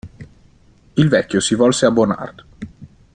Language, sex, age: Italian, male, 19-29